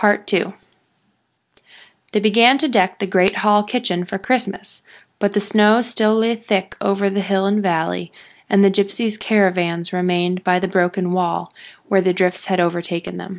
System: none